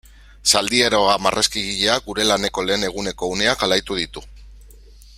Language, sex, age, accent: Basque, male, 30-39, Mendebalekoa (Araba, Bizkaia, Gipuzkoako mendebaleko herri batzuk)